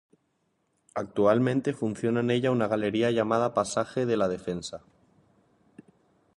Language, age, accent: Spanish, 19-29, España: Islas Canarias